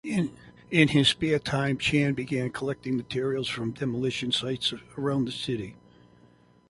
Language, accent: English, United States English